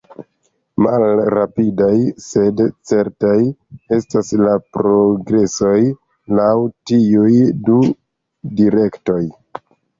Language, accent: Esperanto, Internacia